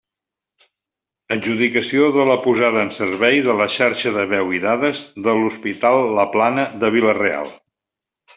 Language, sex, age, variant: Catalan, male, 70-79, Central